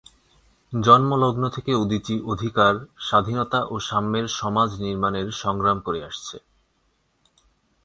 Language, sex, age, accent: Bengali, male, 19-29, Bangladeshi